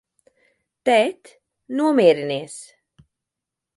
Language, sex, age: Latvian, female, 30-39